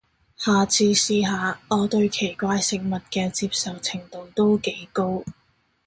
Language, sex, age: Cantonese, female, 19-29